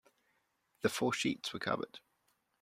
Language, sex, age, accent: English, male, 19-29, England English